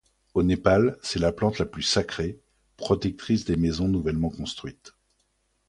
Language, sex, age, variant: French, male, 50-59, Français de métropole